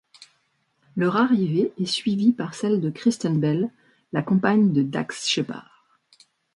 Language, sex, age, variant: French, female, 40-49, Français de métropole